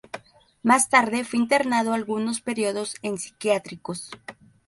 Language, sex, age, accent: Spanish, female, 19-29, México